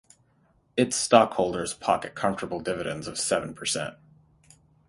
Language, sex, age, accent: English, male, 30-39, United States English; Canadian English